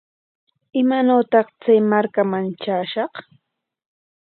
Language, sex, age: Corongo Ancash Quechua, female, 30-39